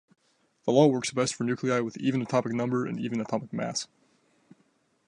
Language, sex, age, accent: English, male, 19-29, United States English